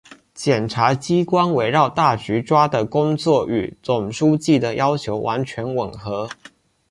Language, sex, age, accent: Chinese, male, 19-29, 出生地：福建省